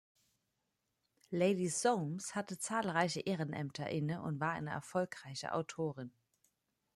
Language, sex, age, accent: German, female, 30-39, Deutschland Deutsch